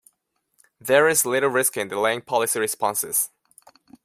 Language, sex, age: English, male, 19-29